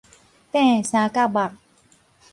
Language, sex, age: Min Nan Chinese, female, 40-49